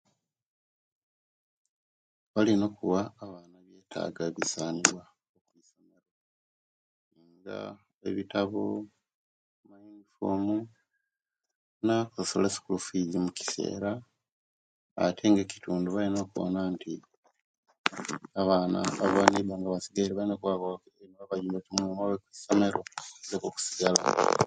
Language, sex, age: Kenyi, male, 30-39